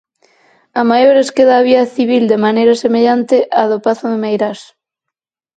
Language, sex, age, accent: Galician, female, 30-39, Normativo (estándar)